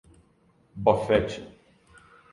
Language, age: Portuguese, 40-49